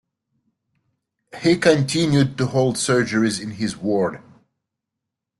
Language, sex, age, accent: English, male, 30-39, United States English